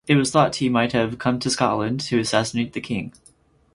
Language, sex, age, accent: English, male, 19-29, United States English